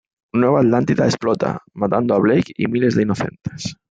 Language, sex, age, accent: Spanish, male, 40-49, España: Sur peninsular (Andalucia, Extremadura, Murcia)